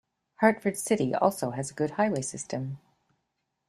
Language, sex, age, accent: English, female, 60-69, Canadian English